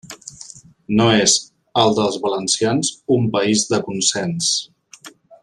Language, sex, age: Catalan, male, 40-49